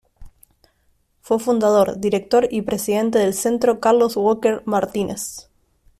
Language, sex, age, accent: Spanish, female, 19-29, Rioplatense: Argentina, Uruguay, este de Bolivia, Paraguay